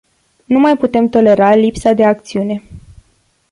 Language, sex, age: Romanian, female, 19-29